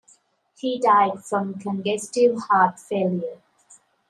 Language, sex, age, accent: English, female, 19-29, England English